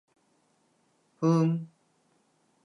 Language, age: Japanese, 30-39